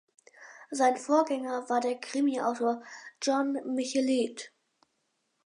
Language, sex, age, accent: German, male, under 19, Deutschland Deutsch